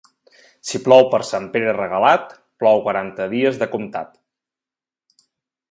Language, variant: Catalan, Septentrional